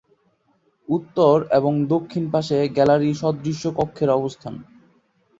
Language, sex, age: Bengali, male, 19-29